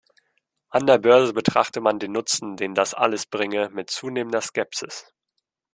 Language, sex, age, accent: German, male, 19-29, Deutschland Deutsch